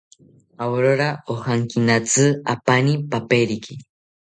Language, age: South Ucayali Ashéninka, under 19